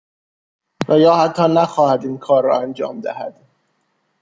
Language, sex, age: Persian, male, 19-29